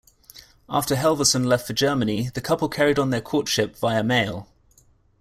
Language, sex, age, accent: English, male, 30-39, England English